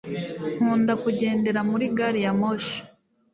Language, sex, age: Kinyarwanda, female, 19-29